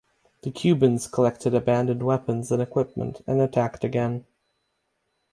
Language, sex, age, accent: English, male, 19-29, United States English; England English